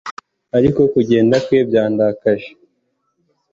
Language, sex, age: Kinyarwanda, male, 19-29